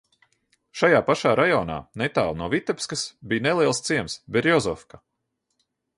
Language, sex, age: Latvian, male, 40-49